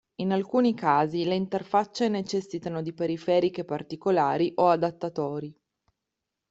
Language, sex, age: Italian, female, 30-39